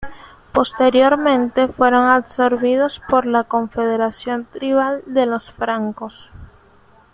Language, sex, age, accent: Spanish, female, under 19, Caribe: Cuba, Venezuela, Puerto Rico, República Dominicana, Panamá, Colombia caribeña, México caribeño, Costa del golfo de México